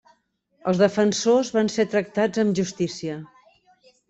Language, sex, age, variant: Catalan, female, 50-59, Central